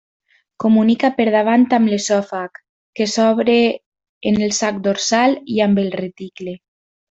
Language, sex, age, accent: Catalan, female, 19-29, valencià